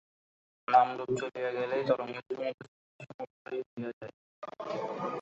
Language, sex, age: Bengali, male, 19-29